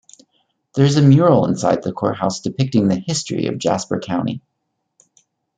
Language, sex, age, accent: English, male, 30-39, United States English